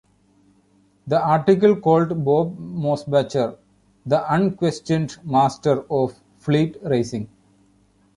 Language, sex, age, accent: English, male, 40-49, India and South Asia (India, Pakistan, Sri Lanka)